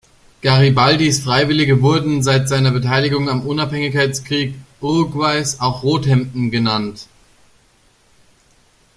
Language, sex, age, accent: German, male, 19-29, Deutschland Deutsch